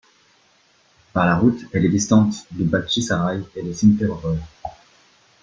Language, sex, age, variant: French, male, 19-29, Français de métropole